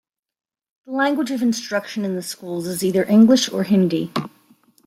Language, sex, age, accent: English, female, 50-59, United States English